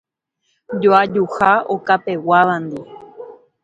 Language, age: Guarani, 19-29